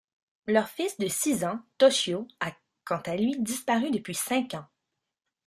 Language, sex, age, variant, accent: French, female, 30-39, Français d'Amérique du Nord, Français du Canada